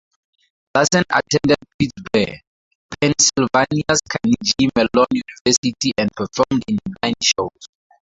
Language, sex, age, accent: English, male, 19-29, Southern African (South Africa, Zimbabwe, Namibia)